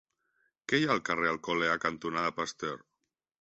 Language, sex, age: Catalan, male, 30-39